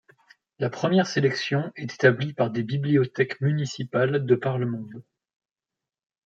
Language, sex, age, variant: French, male, 19-29, Français de métropole